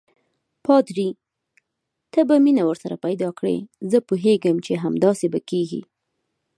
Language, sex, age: Pashto, female, 19-29